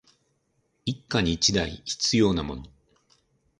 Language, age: Japanese, 50-59